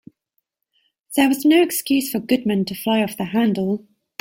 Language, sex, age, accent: English, female, 30-39, England English